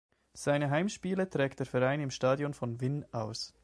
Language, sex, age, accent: German, male, 19-29, Schweizerdeutsch